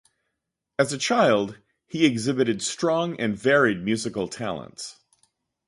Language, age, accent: English, 50-59, United States English